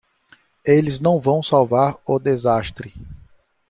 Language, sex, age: Portuguese, male, 40-49